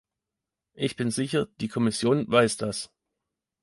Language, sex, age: German, male, 30-39